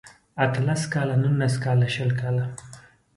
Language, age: Pashto, 30-39